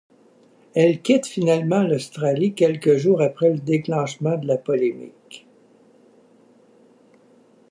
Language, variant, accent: French, Français d'Amérique du Nord, Français du Canada